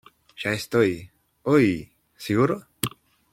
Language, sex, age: Spanish, male, 30-39